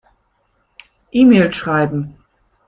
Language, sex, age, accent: German, female, 50-59, Deutschland Deutsch